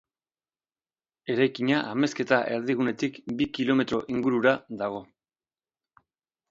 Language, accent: Basque, Erdialdekoa edo Nafarra (Gipuzkoa, Nafarroa)